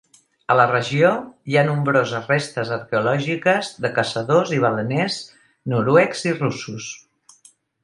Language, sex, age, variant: Catalan, female, 60-69, Central